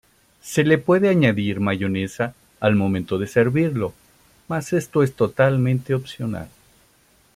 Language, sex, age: Spanish, male, 50-59